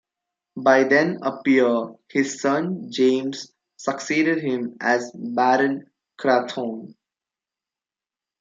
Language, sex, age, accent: English, male, 19-29, India and South Asia (India, Pakistan, Sri Lanka)